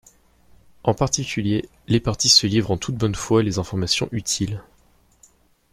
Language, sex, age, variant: French, male, under 19, Français de métropole